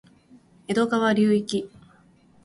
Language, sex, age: Japanese, female, 30-39